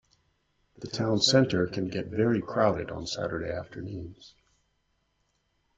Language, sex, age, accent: English, male, 50-59, United States English